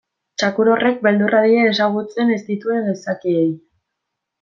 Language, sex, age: Basque, female, 19-29